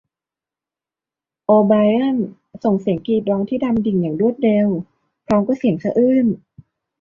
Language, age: Thai, 19-29